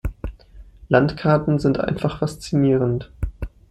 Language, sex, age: German, male, 19-29